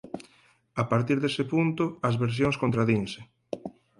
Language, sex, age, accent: Galician, male, 19-29, Atlántico (seseo e gheada)